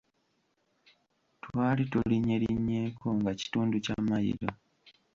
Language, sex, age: Ganda, male, 19-29